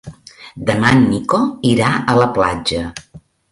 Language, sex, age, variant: Catalan, female, 40-49, Balear